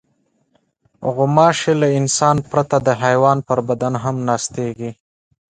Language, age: Pashto, 19-29